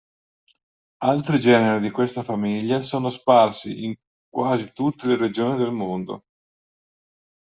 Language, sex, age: Italian, male, 50-59